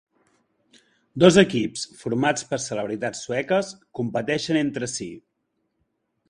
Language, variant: Catalan, Central